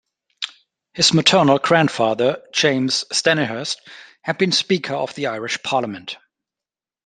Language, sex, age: English, male, 30-39